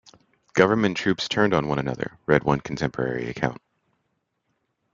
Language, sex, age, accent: English, male, 30-39, United States English